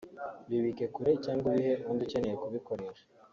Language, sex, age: Kinyarwanda, male, under 19